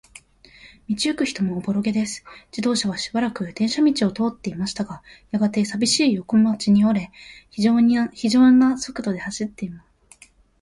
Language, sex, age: Japanese, female, 19-29